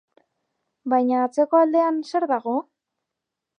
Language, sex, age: Basque, female, 19-29